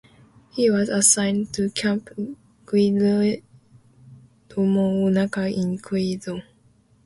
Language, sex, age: English, female, 19-29